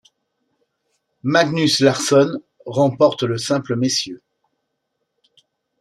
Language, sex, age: French, male, 60-69